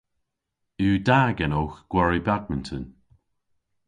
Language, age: Cornish, 50-59